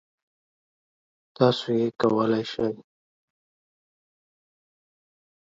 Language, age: Pashto, 40-49